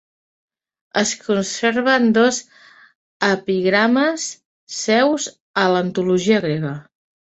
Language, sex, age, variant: Catalan, female, 40-49, Central